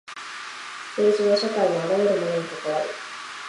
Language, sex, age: Japanese, female, 19-29